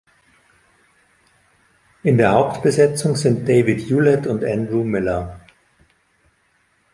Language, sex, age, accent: German, male, 50-59, Deutschland Deutsch